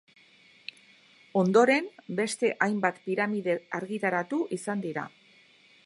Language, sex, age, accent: Basque, female, 50-59, Erdialdekoa edo Nafarra (Gipuzkoa, Nafarroa)